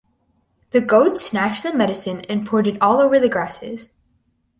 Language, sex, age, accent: English, female, under 19, United States English